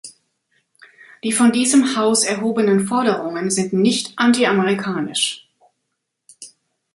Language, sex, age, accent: German, female, 50-59, Deutschland Deutsch